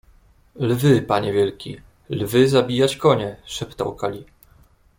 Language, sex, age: Polish, male, 19-29